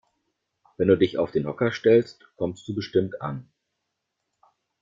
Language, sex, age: German, male, 40-49